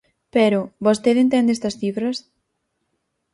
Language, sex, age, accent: Galician, female, 19-29, Central (gheada)